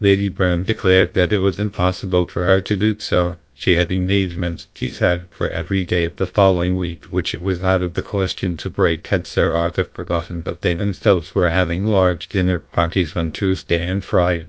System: TTS, GlowTTS